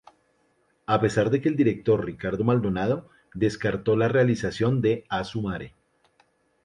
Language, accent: Spanish, Andino-Pacífico: Colombia, Perú, Ecuador, oeste de Bolivia y Venezuela andina